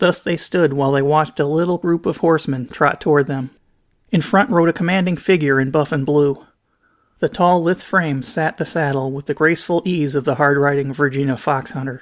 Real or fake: real